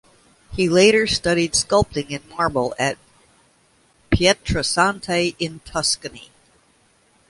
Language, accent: English, United States English